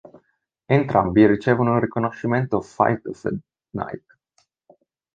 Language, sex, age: Italian, male, 19-29